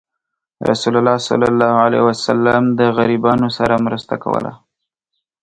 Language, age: Pashto, 19-29